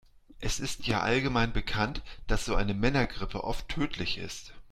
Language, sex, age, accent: German, male, 40-49, Deutschland Deutsch